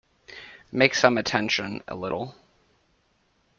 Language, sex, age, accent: English, male, 19-29, United States English